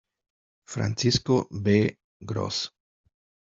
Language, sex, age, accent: Spanish, male, 40-49, México